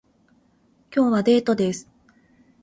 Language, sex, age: Japanese, female, 30-39